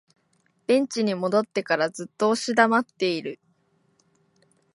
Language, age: Japanese, 19-29